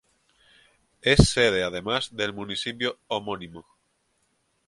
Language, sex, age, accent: Spanish, male, 19-29, España: Islas Canarias